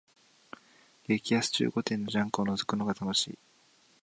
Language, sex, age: Japanese, male, 19-29